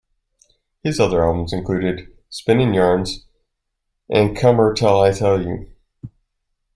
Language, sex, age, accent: English, male, 40-49, United States English